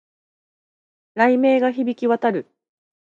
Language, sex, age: Japanese, female, 30-39